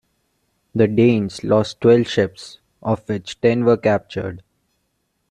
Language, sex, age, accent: English, male, 19-29, India and South Asia (India, Pakistan, Sri Lanka)